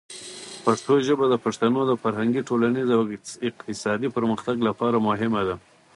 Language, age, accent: Pashto, 19-29, معیاري پښتو